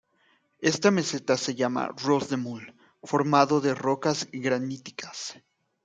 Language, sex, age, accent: Spanish, male, 19-29, México